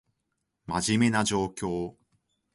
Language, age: Japanese, 19-29